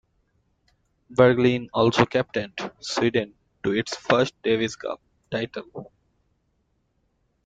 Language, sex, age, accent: English, male, 19-29, India and South Asia (India, Pakistan, Sri Lanka)